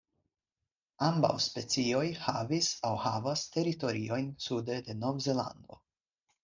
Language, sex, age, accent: Esperanto, male, 19-29, Internacia